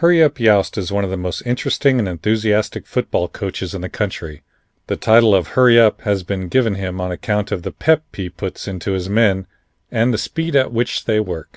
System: none